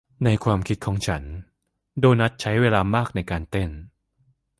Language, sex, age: Thai, male, 19-29